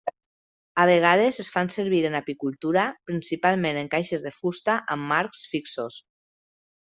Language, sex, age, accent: Catalan, female, 30-39, valencià